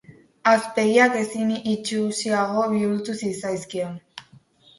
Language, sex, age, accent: Basque, female, under 19, Mendebalekoa (Araba, Bizkaia, Gipuzkoako mendebaleko herri batzuk)